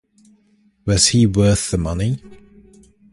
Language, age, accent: English, 19-29, England English